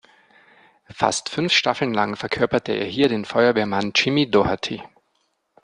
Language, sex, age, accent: German, male, 40-49, Österreichisches Deutsch